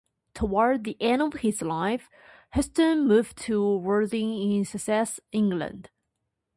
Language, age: English, under 19